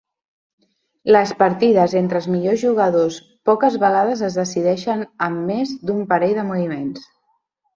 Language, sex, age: Catalan, female, 30-39